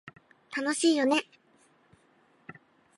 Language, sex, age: Japanese, female, 19-29